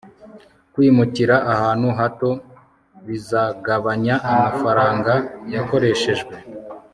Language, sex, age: Kinyarwanda, male, 19-29